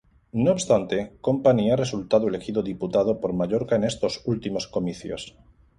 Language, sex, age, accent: Spanish, male, 40-49, España: Sur peninsular (Andalucia, Extremadura, Murcia)